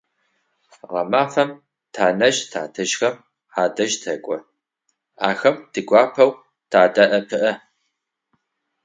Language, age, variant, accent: Adyghe, 40-49, Адыгабзэ (Кирил, пстэумэ зэдыряе), Бжъэдыгъу (Bjeduğ)